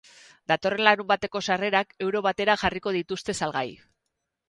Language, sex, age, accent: Basque, female, 40-49, Erdialdekoa edo Nafarra (Gipuzkoa, Nafarroa)